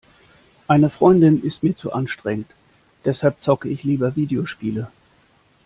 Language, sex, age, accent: German, male, 30-39, Deutschland Deutsch